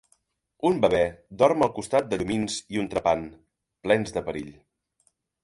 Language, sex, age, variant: Catalan, male, 40-49, Central